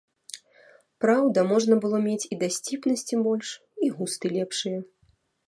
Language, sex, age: Belarusian, female, 30-39